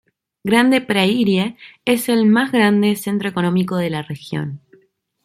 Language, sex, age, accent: Spanish, female, 19-29, Rioplatense: Argentina, Uruguay, este de Bolivia, Paraguay